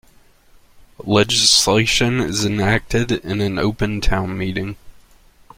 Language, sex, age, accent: English, male, 30-39, United States English